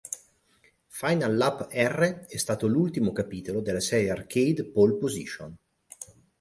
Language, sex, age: Italian, male, 30-39